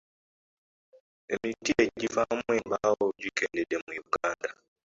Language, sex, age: Ganda, female, 19-29